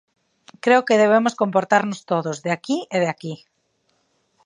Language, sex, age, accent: Galician, female, 30-39, Normativo (estándar)